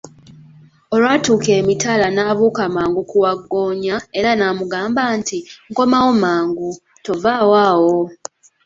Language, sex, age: Ganda, female, 19-29